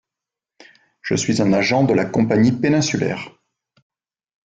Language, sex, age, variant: French, male, 50-59, Français de métropole